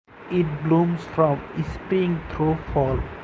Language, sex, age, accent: English, male, 19-29, India and South Asia (India, Pakistan, Sri Lanka)